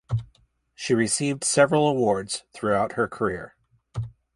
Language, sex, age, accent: English, male, 40-49, United States English